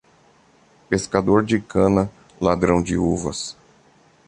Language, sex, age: Portuguese, male, 30-39